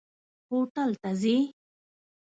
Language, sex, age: Pashto, female, 30-39